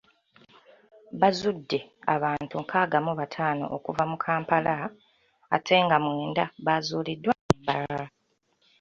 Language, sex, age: Ganda, female, 19-29